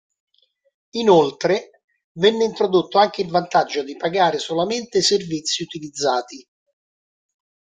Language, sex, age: Italian, male, 60-69